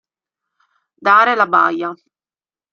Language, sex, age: Italian, female, 19-29